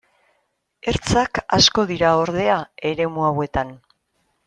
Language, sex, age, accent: Basque, female, 50-59, Erdialdekoa edo Nafarra (Gipuzkoa, Nafarroa)